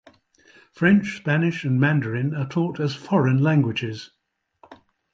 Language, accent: English, England English